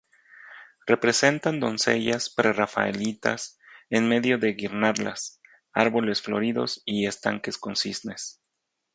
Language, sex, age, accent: Spanish, male, 40-49, México